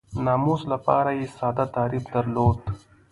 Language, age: Pashto, 19-29